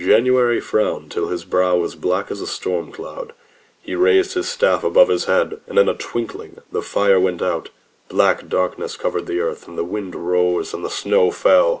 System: none